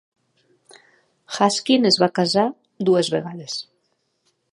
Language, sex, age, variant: Catalan, female, 50-59, Nord-Occidental